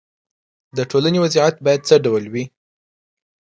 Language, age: Pashto, 19-29